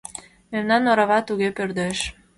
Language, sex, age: Mari, female, 19-29